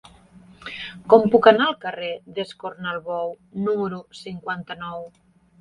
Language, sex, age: Catalan, female, 40-49